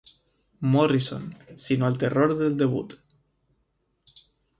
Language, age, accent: Spanish, 19-29, España: Islas Canarias